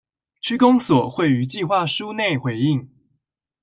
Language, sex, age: Chinese, male, 19-29